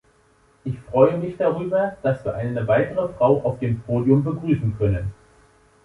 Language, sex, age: German, male, 19-29